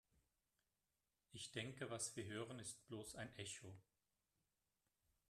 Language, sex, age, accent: German, male, 50-59, Deutschland Deutsch